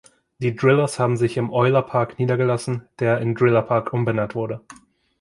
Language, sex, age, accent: German, male, 19-29, Deutschland Deutsch